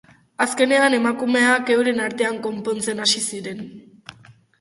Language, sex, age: Basque, female, under 19